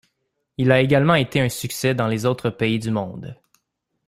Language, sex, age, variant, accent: French, male, 19-29, Français d'Amérique du Nord, Français du Canada